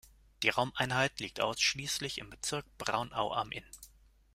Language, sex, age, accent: German, male, 30-39, Deutschland Deutsch